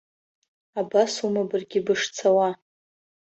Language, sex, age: Abkhazian, female, under 19